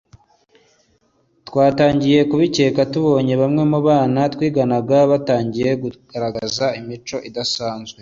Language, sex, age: Kinyarwanda, male, 30-39